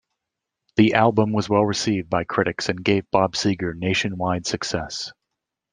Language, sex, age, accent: English, male, 50-59, United States English